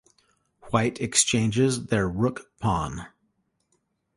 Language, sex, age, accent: English, male, 40-49, United States English